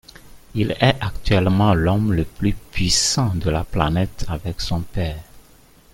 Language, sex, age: French, male, 40-49